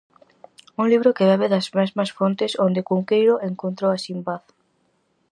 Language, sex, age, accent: Galician, female, under 19, Atlántico (seseo e gheada)